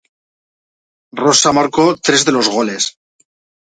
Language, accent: Spanish, España: Norte peninsular (Asturias, Castilla y León, Cantabria, País Vasco, Navarra, Aragón, La Rioja, Guadalajara, Cuenca)